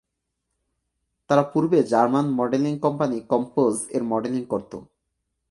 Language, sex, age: Bengali, male, 19-29